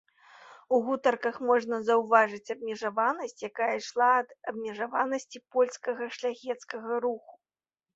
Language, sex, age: Belarusian, female, 30-39